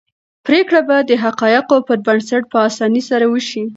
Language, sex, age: Pashto, female, under 19